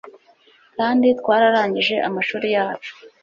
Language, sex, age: Kinyarwanda, female, 30-39